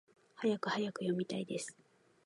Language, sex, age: Japanese, female, 19-29